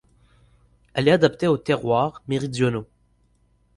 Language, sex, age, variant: French, male, 19-29, Français du nord de l'Afrique